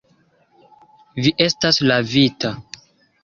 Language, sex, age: Esperanto, male, 19-29